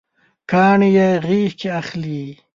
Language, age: Pashto, 30-39